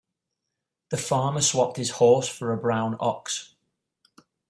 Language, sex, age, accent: English, male, 40-49, England English